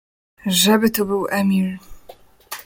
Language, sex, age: Polish, female, 19-29